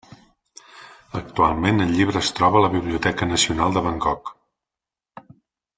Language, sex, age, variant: Catalan, male, 40-49, Central